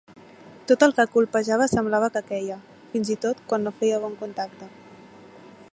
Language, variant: Catalan, Central